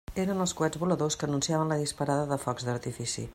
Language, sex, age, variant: Catalan, female, 50-59, Central